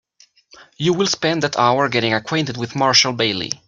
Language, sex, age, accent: English, male, 30-39, United States English